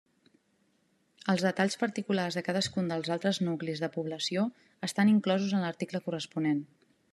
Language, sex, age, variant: Catalan, female, 30-39, Central